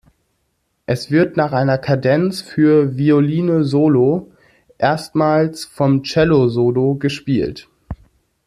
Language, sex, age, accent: German, male, 19-29, Deutschland Deutsch